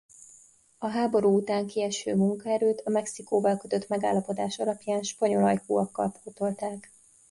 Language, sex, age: Hungarian, female, 19-29